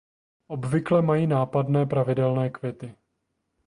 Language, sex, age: Czech, male, 30-39